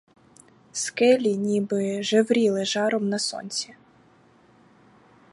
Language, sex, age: Ukrainian, female, 19-29